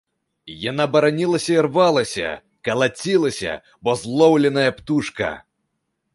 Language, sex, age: Belarusian, male, 19-29